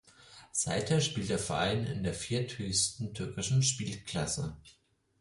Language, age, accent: German, 30-39, Deutschland Deutsch